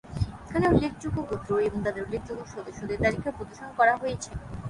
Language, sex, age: Bengali, female, 19-29